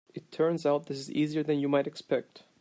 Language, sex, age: English, male, 30-39